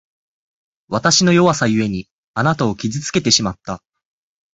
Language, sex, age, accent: Japanese, male, 19-29, 標準語